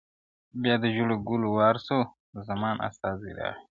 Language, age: Pashto, 19-29